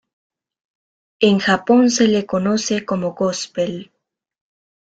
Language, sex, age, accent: Spanish, female, 19-29, América central